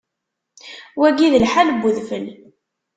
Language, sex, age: Kabyle, female, 19-29